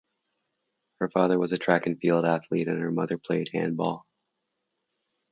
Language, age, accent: English, 40-49, United States English